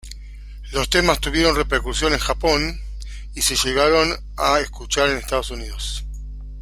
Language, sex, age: Spanish, male, 50-59